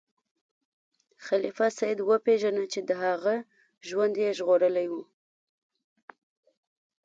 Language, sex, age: Pashto, female, 19-29